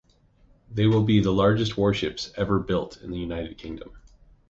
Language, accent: English, United States English